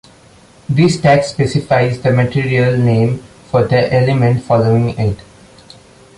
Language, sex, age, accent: English, male, under 19, India and South Asia (India, Pakistan, Sri Lanka)